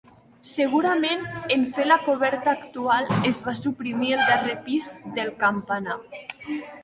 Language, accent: Catalan, Oriental